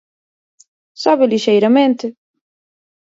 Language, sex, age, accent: Galician, female, 30-39, Central (gheada)